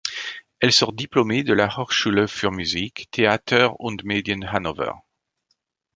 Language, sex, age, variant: French, male, 50-59, Français de métropole